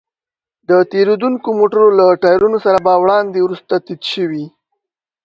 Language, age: Pashto, under 19